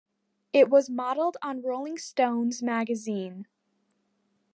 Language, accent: English, United States English